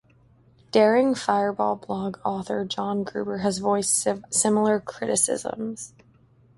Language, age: English, 19-29